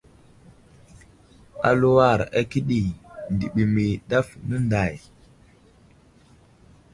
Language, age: Wuzlam, 19-29